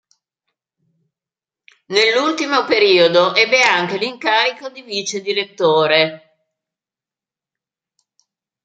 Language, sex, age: Italian, female, 60-69